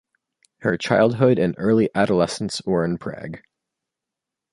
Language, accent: English, Canadian English